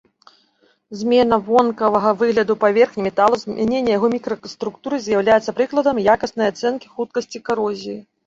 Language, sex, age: Belarusian, female, 40-49